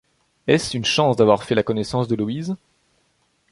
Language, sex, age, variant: French, male, 19-29, Français de métropole